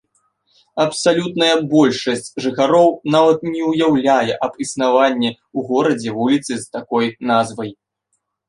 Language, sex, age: Belarusian, male, 19-29